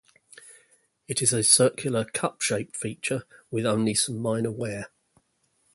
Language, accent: English, England English